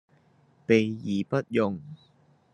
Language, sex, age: Cantonese, male, 19-29